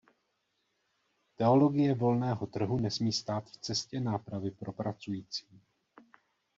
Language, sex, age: Czech, male, 40-49